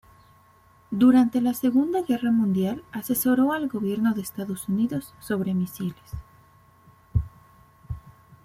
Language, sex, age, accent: Spanish, female, 30-39, México